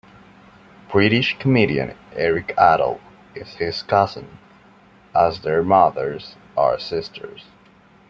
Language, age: English, 19-29